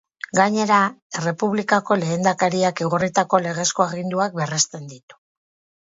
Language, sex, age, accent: Basque, female, 50-59, Mendebalekoa (Araba, Bizkaia, Gipuzkoako mendebaleko herri batzuk)